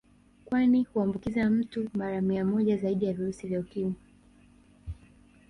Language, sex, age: Swahili, female, 19-29